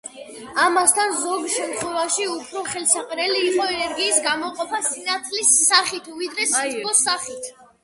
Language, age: Georgian, under 19